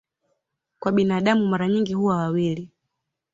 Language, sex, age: Swahili, female, 19-29